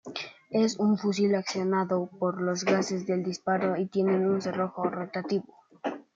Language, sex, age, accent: Spanish, male, under 19, España: Norte peninsular (Asturias, Castilla y León, Cantabria, País Vasco, Navarra, Aragón, La Rioja, Guadalajara, Cuenca)